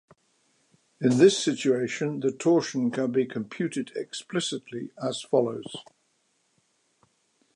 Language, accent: English, England English